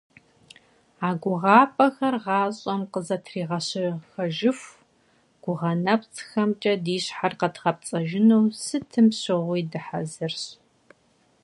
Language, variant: Kabardian, Адыгэбзэ (Къэбэрдей, Кирил, Урысей)